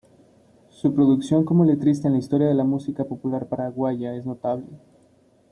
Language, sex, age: Spanish, male, 19-29